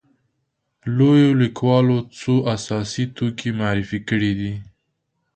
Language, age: Pashto, 30-39